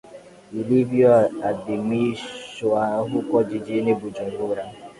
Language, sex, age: Swahili, male, 19-29